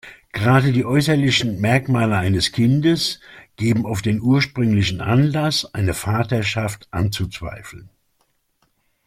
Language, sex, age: German, male, 60-69